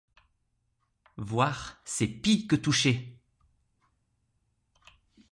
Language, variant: French, Français de métropole